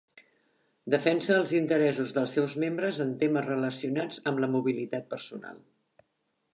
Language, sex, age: Catalan, female, 60-69